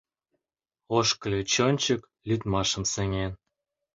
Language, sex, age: Mari, male, 30-39